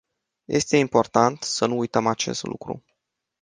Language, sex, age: Romanian, male, 19-29